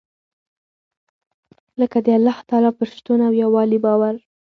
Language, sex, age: Pashto, female, under 19